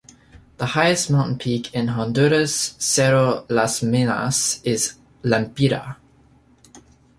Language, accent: English, United States English